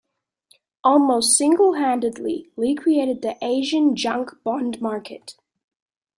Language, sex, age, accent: English, male, under 19, Australian English